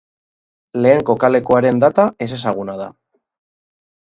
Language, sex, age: Basque, male, 30-39